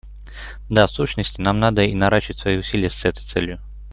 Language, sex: Russian, male